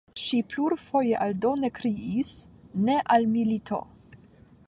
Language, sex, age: Esperanto, female, 19-29